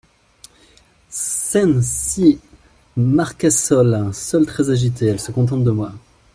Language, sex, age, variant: French, male, 30-39, Français de métropole